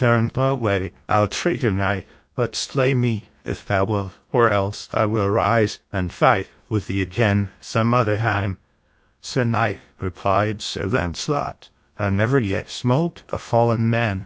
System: TTS, GlowTTS